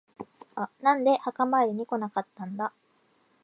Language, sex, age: Japanese, female, 19-29